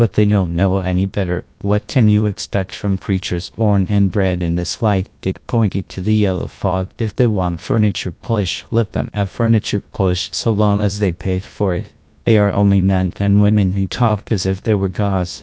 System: TTS, GlowTTS